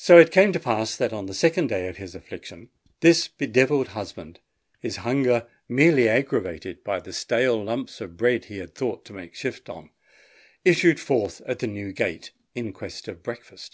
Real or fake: real